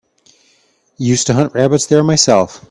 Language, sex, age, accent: English, male, 40-49, United States English